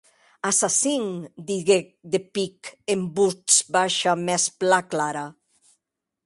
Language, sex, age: Occitan, female, 60-69